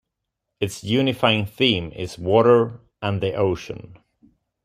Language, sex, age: English, male, 19-29